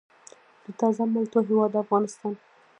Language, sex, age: Pashto, female, 19-29